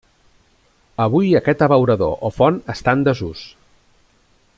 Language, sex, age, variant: Catalan, male, 40-49, Central